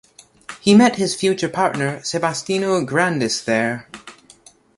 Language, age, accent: English, 19-29, United States English